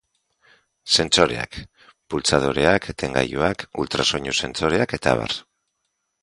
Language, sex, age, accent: Basque, male, 40-49, Mendebalekoa (Araba, Bizkaia, Gipuzkoako mendebaleko herri batzuk)